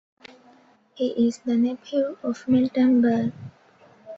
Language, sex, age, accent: English, female, 19-29, India and South Asia (India, Pakistan, Sri Lanka)